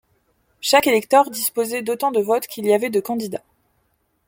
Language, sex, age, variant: French, female, 19-29, Français de métropole